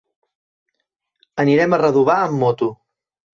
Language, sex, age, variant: Catalan, male, 30-39, Central